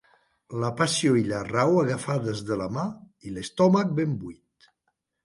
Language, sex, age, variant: Catalan, male, 60-69, Septentrional